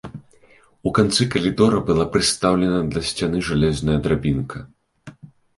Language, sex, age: Belarusian, male, 19-29